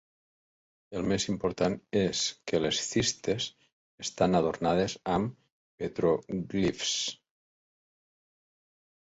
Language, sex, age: Catalan, male, 60-69